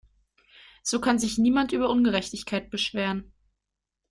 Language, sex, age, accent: German, female, 19-29, Deutschland Deutsch